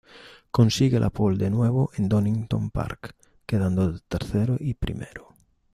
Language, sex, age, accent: Spanish, male, 50-59, España: Norte peninsular (Asturias, Castilla y León, Cantabria, País Vasco, Navarra, Aragón, La Rioja, Guadalajara, Cuenca)